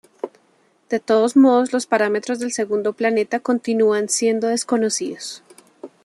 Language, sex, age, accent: Spanish, female, 30-39, Caribe: Cuba, Venezuela, Puerto Rico, República Dominicana, Panamá, Colombia caribeña, México caribeño, Costa del golfo de México